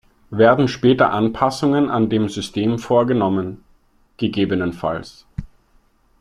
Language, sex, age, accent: German, male, 30-39, Österreichisches Deutsch